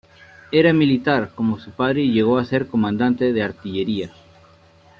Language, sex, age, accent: Spanish, male, 40-49, Andino-Pacífico: Colombia, Perú, Ecuador, oeste de Bolivia y Venezuela andina